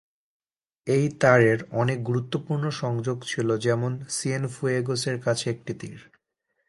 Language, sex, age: Bengali, male, 19-29